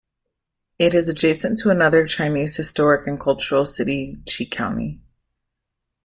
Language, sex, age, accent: English, female, 19-29, United States English